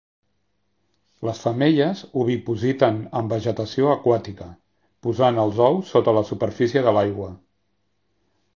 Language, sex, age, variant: Catalan, male, 60-69, Central